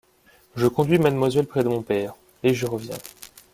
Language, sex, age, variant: French, male, 19-29, Français de métropole